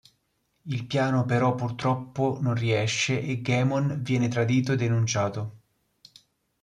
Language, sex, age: Italian, male, 19-29